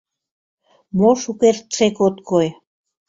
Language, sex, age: Mari, female, 70-79